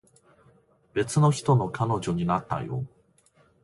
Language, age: Japanese, 19-29